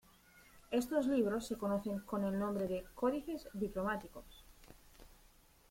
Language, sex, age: Spanish, female, 30-39